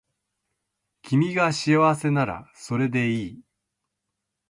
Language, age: Japanese, 50-59